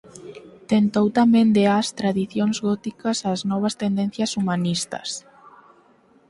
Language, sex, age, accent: Galician, female, under 19, Normativo (estándar)